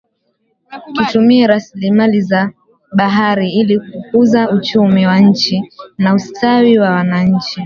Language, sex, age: Swahili, female, 19-29